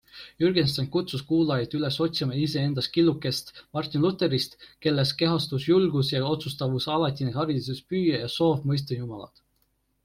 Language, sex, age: Estonian, male, 19-29